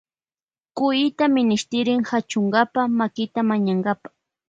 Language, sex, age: Loja Highland Quichua, female, 19-29